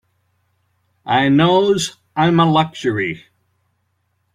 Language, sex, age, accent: English, male, 60-69, United States English